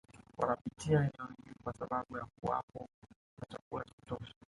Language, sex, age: Swahili, male, 19-29